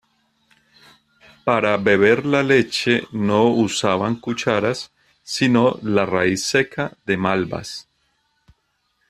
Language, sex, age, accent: Spanish, male, 40-49, Andino-Pacífico: Colombia, Perú, Ecuador, oeste de Bolivia y Venezuela andina